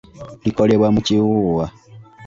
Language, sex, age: Ganda, male, 19-29